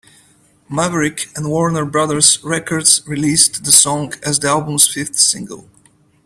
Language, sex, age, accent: English, male, 30-39, United States English